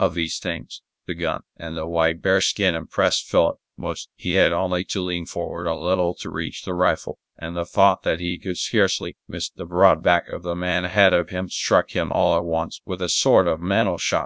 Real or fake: fake